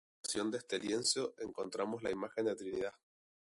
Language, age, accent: Spanish, 19-29, España: Islas Canarias; Rioplatense: Argentina, Uruguay, este de Bolivia, Paraguay